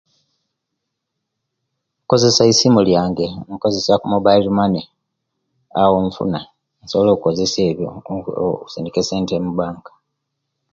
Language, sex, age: Kenyi, male, 50-59